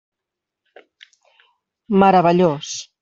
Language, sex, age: Catalan, female, 50-59